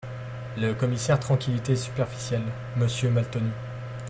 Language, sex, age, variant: French, male, 19-29, Français de métropole